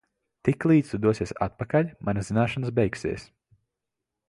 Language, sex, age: Latvian, male, 19-29